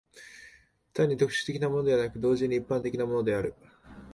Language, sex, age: Japanese, male, 19-29